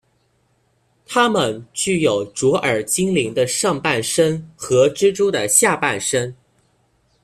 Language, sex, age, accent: Chinese, male, under 19, 出生地：江西省